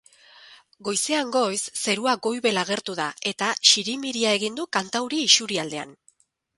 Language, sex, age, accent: Basque, female, 40-49, Erdialdekoa edo Nafarra (Gipuzkoa, Nafarroa)